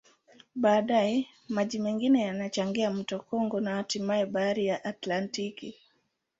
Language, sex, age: Swahili, female, 19-29